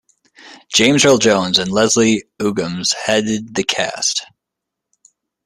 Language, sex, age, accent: English, male, 30-39, United States English